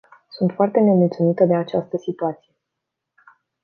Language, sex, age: Romanian, female, 19-29